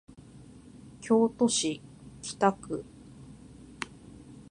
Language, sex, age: Japanese, female, 40-49